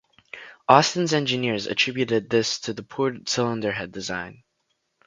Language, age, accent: English, under 19, United States English